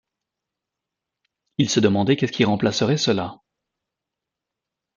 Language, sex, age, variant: French, male, 30-39, Français de métropole